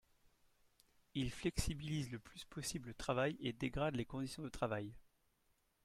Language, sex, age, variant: French, male, 40-49, Français de métropole